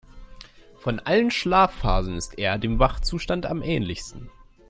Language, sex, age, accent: German, male, 19-29, Deutschland Deutsch